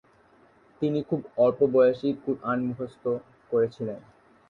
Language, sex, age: Bengali, male, under 19